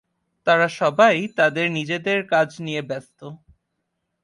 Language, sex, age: Bengali, male, 19-29